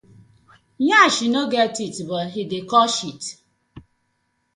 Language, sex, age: Nigerian Pidgin, female, 40-49